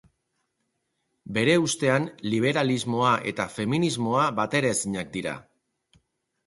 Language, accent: Basque, Erdialdekoa edo Nafarra (Gipuzkoa, Nafarroa)